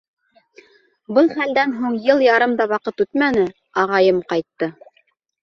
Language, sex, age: Bashkir, female, 30-39